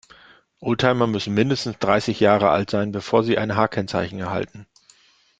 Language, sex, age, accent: German, male, 40-49, Deutschland Deutsch